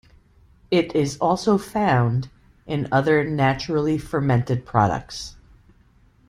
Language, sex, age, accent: English, female, 40-49, United States English